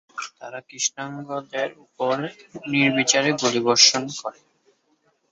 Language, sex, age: Bengali, male, 19-29